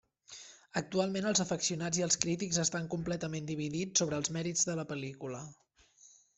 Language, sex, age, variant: Catalan, male, 19-29, Central